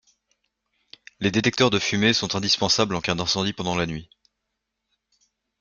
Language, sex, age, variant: French, male, 19-29, Français de métropole